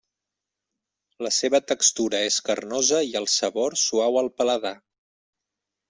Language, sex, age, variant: Catalan, male, 30-39, Central